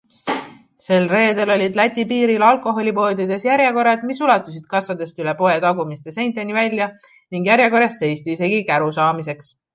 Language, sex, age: Estonian, female, 19-29